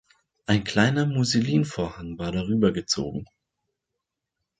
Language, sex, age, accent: German, male, 19-29, Deutschland Deutsch